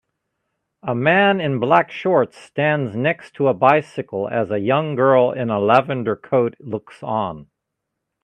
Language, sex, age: English, male, 50-59